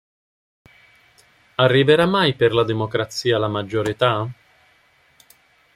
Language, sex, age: Italian, male, 50-59